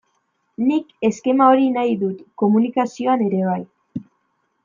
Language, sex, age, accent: Basque, female, 19-29, Mendebalekoa (Araba, Bizkaia, Gipuzkoako mendebaleko herri batzuk)